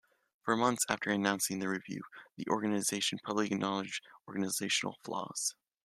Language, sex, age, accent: English, male, 19-29, United States English